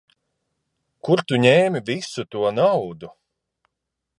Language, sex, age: Latvian, male, 40-49